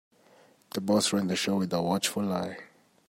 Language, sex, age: English, male, 19-29